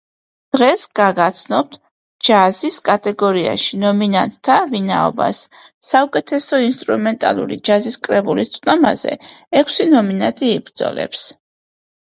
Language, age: Georgian, under 19